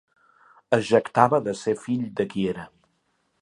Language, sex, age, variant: Catalan, male, 30-39, Central